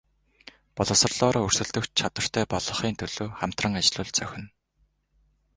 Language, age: Mongolian, 19-29